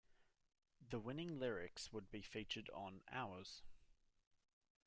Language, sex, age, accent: English, male, 19-29, Australian English